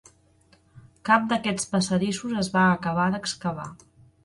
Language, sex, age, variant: Catalan, female, 30-39, Central